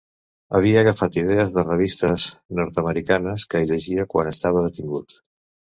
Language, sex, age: Catalan, male, 60-69